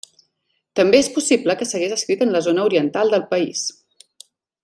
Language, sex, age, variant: Catalan, female, 30-39, Central